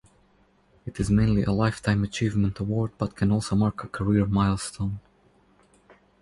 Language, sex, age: English, male, 30-39